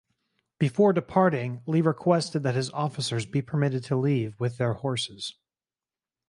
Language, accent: English, Canadian English